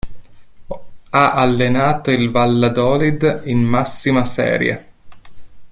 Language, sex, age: Italian, male, 30-39